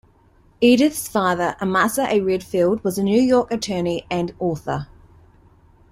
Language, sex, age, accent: English, female, 30-39, New Zealand English